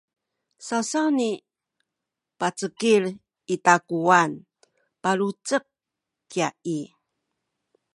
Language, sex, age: Sakizaya, female, 60-69